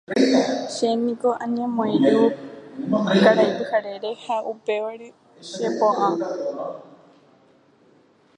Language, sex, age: Guarani, female, 19-29